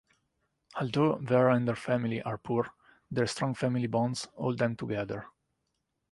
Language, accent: English, United States English